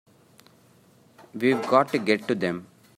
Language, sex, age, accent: English, male, 30-39, India and South Asia (India, Pakistan, Sri Lanka)